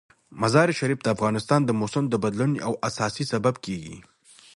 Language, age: Pashto, 19-29